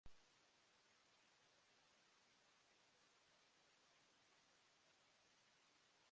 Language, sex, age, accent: English, male, 19-29, United States English